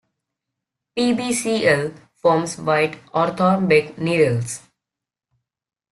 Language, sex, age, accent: English, male, under 19, England English